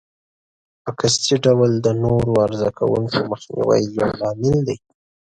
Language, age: Pashto, 19-29